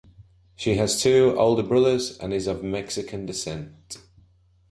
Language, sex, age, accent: English, male, 30-39, England English